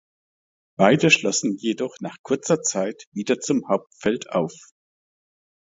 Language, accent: German, Deutschland Deutsch